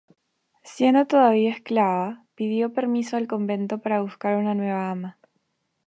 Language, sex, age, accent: Spanish, female, 19-29, Andino-Pacífico: Colombia, Perú, Ecuador, oeste de Bolivia y Venezuela andina